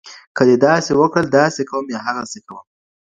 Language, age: Pashto, 30-39